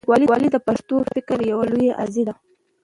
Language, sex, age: Pashto, female, 19-29